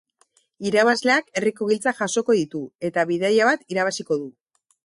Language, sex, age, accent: Basque, female, 40-49, Mendebalekoa (Araba, Bizkaia, Gipuzkoako mendebaleko herri batzuk)